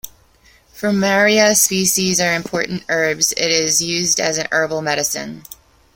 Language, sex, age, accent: English, female, 30-39, United States English